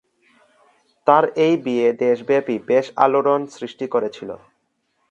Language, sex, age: Bengali, male, under 19